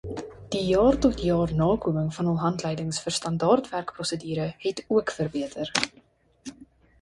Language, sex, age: Afrikaans, female, 19-29